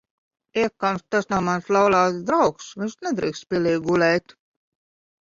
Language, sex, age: Latvian, female, 50-59